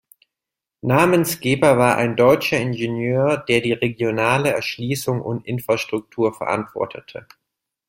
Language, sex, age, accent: German, male, 19-29, Deutschland Deutsch